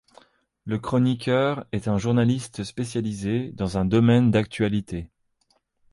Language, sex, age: French, male, 30-39